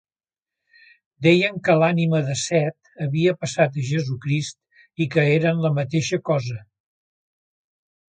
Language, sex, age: Catalan, male, 70-79